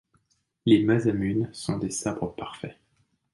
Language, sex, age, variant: French, male, 30-39, Français de métropole